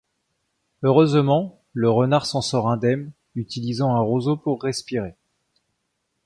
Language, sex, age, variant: French, male, 30-39, Français de métropole